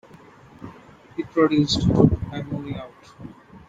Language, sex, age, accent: English, male, 19-29, India and South Asia (India, Pakistan, Sri Lanka)